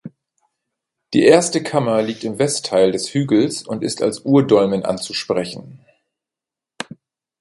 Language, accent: German, Deutschland Deutsch